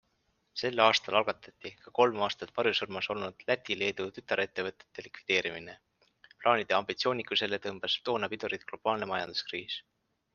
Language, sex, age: Estonian, male, 19-29